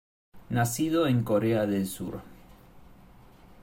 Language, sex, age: Spanish, male, 19-29